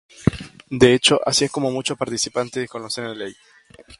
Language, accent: Spanish, Rioplatense: Argentina, Uruguay, este de Bolivia, Paraguay